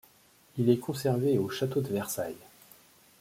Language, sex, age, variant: French, male, 30-39, Français de métropole